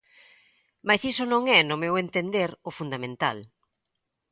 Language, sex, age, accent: Galician, female, 40-49, Atlántico (seseo e gheada)